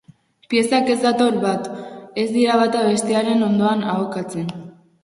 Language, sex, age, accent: Basque, female, under 19, Mendebalekoa (Araba, Bizkaia, Gipuzkoako mendebaleko herri batzuk)